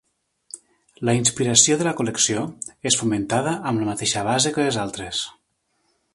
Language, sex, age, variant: Catalan, male, 40-49, Nord-Occidental